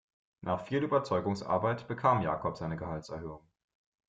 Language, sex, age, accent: German, male, 19-29, Deutschland Deutsch